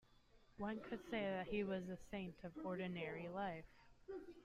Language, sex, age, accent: English, female, 19-29, United States English